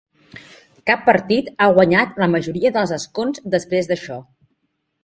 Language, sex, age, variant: Catalan, female, 40-49, Central